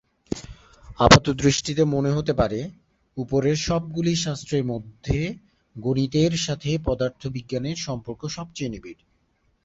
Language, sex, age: Bengali, male, 19-29